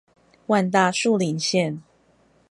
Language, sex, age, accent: Chinese, female, 40-49, 出生地：臺北市